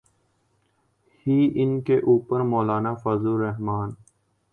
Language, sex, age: Urdu, male, 19-29